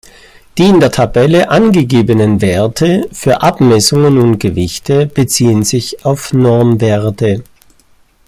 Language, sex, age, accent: German, male, 50-59, Deutschland Deutsch